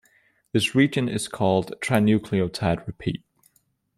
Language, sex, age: English, male, under 19